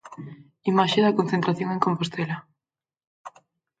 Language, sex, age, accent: Galician, female, 19-29, Normativo (estándar)